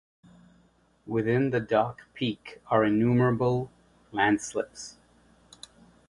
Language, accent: English, England English